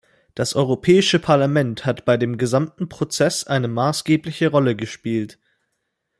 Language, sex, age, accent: German, male, under 19, Deutschland Deutsch